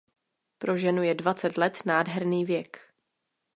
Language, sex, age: Czech, female, 19-29